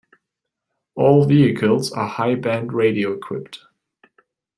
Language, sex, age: English, male, 19-29